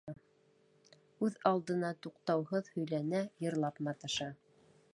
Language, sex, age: Bashkir, female, 30-39